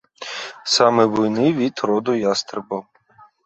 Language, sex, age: Belarusian, male, 30-39